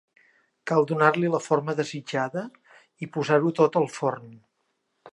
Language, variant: Catalan, Septentrional